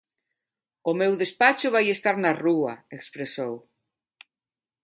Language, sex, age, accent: Galician, female, 50-59, Neofalante